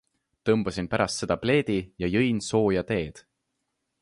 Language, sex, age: Estonian, male, 19-29